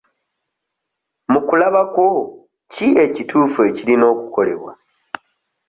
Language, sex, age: Ganda, male, 30-39